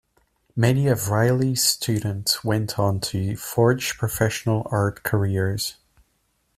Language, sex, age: English, male, 19-29